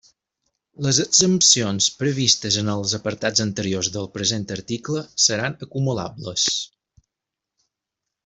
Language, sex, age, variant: Catalan, male, 30-39, Balear